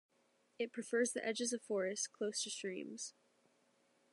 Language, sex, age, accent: English, female, under 19, United States English